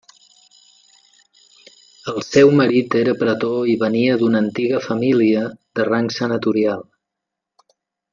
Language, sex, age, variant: Catalan, male, 50-59, Central